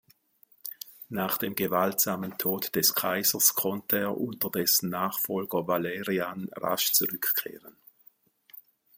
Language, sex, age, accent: German, male, 60-69, Schweizerdeutsch